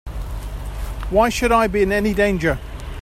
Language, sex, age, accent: English, male, 50-59, England English